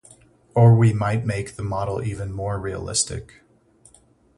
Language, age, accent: English, 30-39, United States English